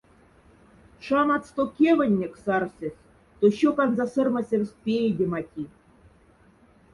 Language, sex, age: Moksha, female, 40-49